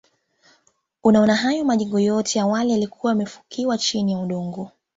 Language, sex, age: Swahili, female, 19-29